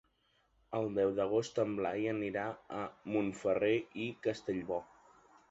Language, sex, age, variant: Catalan, male, 19-29, Nord-Occidental